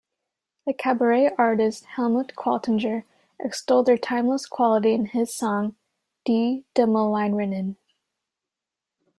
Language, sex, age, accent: English, female, 19-29, United States English